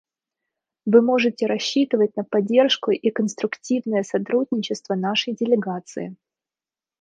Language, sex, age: Russian, female, 19-29